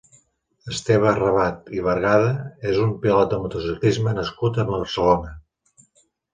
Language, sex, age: Catalan, male, 40-49